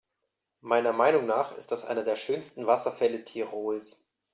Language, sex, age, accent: German, male, 40-49, Deutschland Deutsch